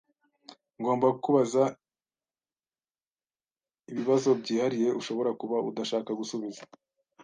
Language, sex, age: Kinyarwanda, male, 19-29